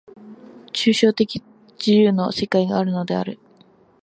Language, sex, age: Japanese, female, under 19